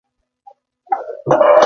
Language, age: English, 19-29